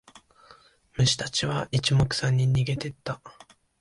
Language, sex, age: Japanese, male, 19-29